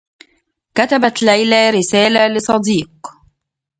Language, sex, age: Arabic, female, 19-29